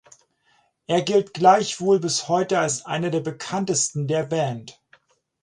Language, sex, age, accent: German, male, 40-49, Deutschland Deutsch